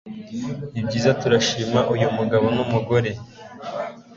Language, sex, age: Kinyarwanda, male, 19-29